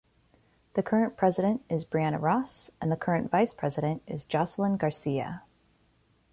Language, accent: English, United States English